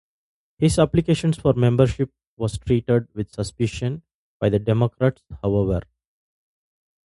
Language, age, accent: English, 40-49, India and South Asia (India, Pakistan, Sri Lanka)